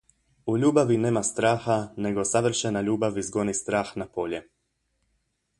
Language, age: Croatian, 19-29